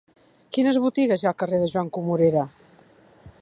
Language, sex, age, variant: Catalan, female, 50-59, Central